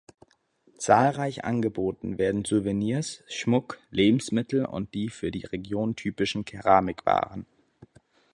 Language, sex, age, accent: German, male, 19-29, Deutschland Deutsch